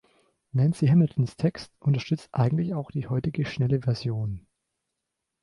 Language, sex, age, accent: German, male, 19-29, Deutschland Deutsch